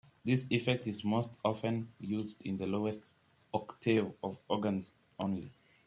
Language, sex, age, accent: English, male, under 19, England English